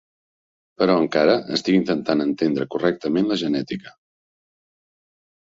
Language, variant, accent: Catalan, Central, central